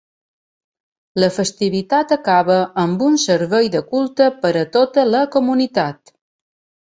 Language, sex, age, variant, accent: Catalan, female, 40-49, Balear, mallorquí